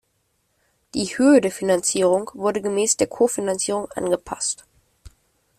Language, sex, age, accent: German, male, under 19, Deutschland Deutsch